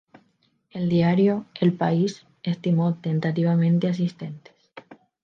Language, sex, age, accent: Spanish, female, 19-29, España: Islas Canarias